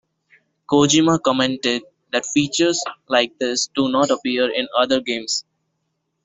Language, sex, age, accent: English, male, under 19, India and South Asia (India, Pakistan, Sri Lanka)